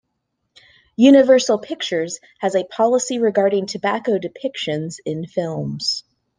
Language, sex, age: English, female, 30-39